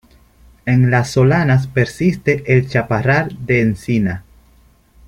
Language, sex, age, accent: Spanish, male, 19-29, Caribe: Cuba, Venezuela, Puerto Rico, República Dominicana, Panamá, Colombia caribeña, México caribeño, Costa del golfo de México